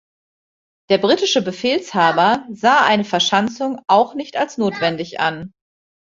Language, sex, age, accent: German, female, 40-49, Deutschland Deutsch